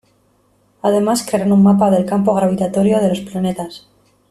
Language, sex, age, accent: Spanish, female, 30-39, España: Norte peninsular (Asturias, Castilla y León, Cantabria, País Vasco, Navarra, Aragón, La Rioja, Guadalajara, Cuenca)